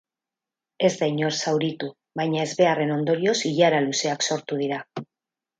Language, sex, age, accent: Basque, female, 50-59, Mendebalekoa (Araba, Bizkaia, Gipuzkoako mendebaleko herri batzuk)